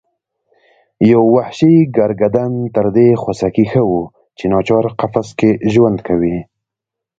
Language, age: Pashto, 19-29